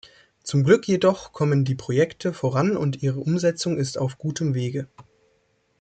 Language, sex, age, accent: German, male, 19-29, Deutschland Deutsch